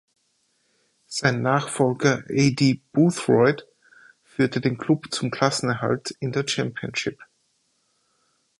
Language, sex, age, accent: German, male, 30-39, Österreichisches Deutsch